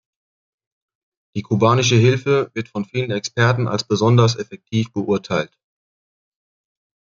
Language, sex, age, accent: German, male, 40-49, Deutschland Deutsch